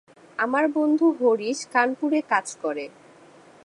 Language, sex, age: Bengali, female, 19-29